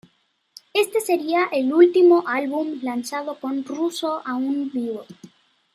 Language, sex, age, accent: Spanish, female, 19-29, México